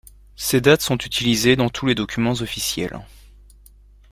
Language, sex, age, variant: French, male, 30-39, Français de métropole